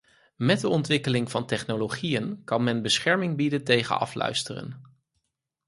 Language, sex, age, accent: Dutch, male, 30-39, Nederlands Nederlands